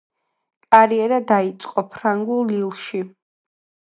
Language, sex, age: Georgian, female, 19-29